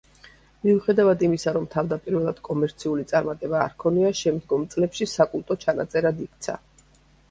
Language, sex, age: Georgian, female, 50-59